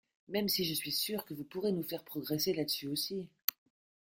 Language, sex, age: French, female, 50-59